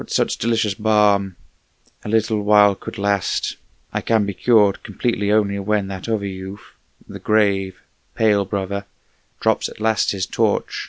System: none